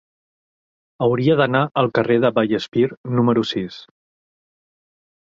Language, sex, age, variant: Catalan, male, 30-39, Central